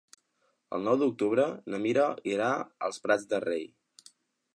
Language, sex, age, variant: Catalan, male, 19-29, Central